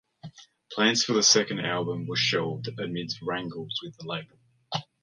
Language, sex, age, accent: English, male, 19-29, Australian English